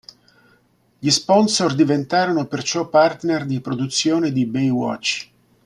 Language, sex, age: Italian, male, 60-69